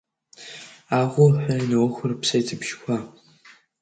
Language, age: Abkhazian, under 19